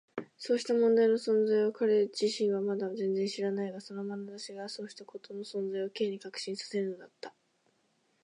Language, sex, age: Japanese, female, 19-29